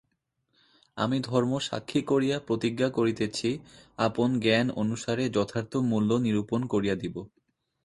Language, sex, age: Bengali, female, 19-29